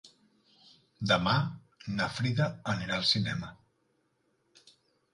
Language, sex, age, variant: Catalan, male, 40-49, Central